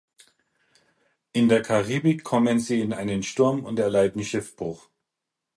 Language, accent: German, Österreichisches Deutsch